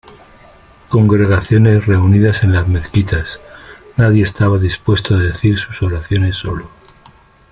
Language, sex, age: Spanish, male, 60-69